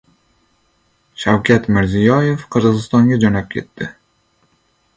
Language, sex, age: Uzbek, male, 19-29